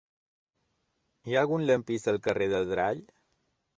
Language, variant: Catalan, Balear